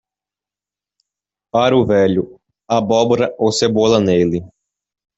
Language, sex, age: Portuguese, male, under 19